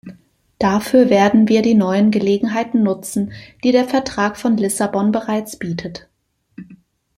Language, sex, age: German, female, 40-49